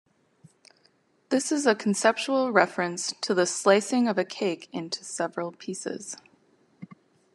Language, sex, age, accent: English, female, 30-39, United States English